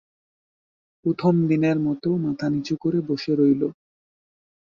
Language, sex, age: Bengali, male, 19-29